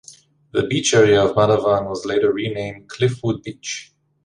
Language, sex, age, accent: English, male, 19-29, United States English